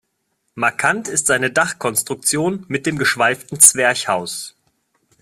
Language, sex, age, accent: German, male, 30-39, Deutschland Deutsch